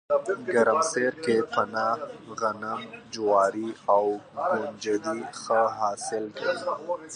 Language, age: Pashto, 19-29